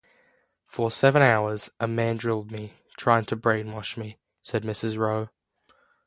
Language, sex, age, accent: English, male, under 19, Australian English; Canadian English